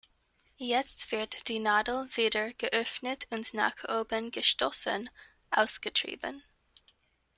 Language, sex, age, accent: German, female, 19-29, Amerikanisches Deutsch